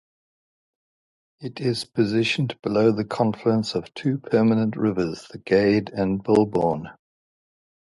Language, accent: English, Southern African (South Africa, Zimbabwe, Namibia)